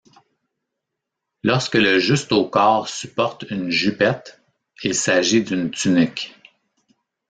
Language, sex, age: French, male, 50-59